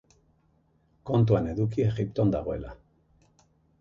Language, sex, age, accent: Basque, male, 50-59, Erdialdekoa edo Nafarra (Gipuzkoa, Nafarroa)